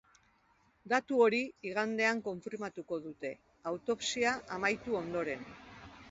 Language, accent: Basque, Erdialdekoa edo Nafarra (Gipuzkoa, Nafarroa)